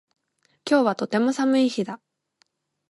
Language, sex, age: Japanese, female, 19-29